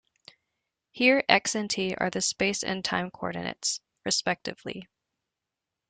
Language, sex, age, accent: English, female, 19-29, Canadian English